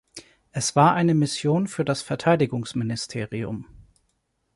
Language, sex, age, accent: German, male, 40-49, Deutschland Deutsch